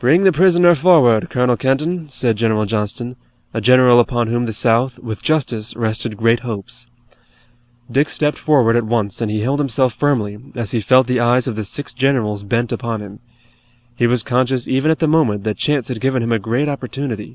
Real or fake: real